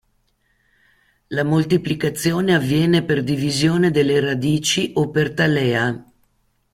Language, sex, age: Italian, female, 60-69